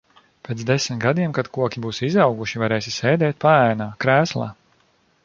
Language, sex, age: Latvian, male, 40-49